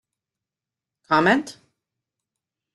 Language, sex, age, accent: English, female, 40-49, United States English